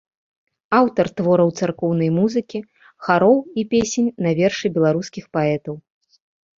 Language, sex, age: Belarusian, female, 30-39